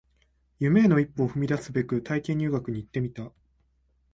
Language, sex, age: Japanese, male, 19-29